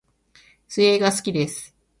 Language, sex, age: Japanese, female, 50-59